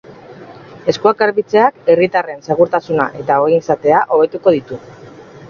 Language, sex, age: Basque, female, 40-49